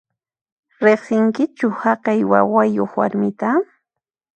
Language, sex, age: Puno Quechua, female, 30-39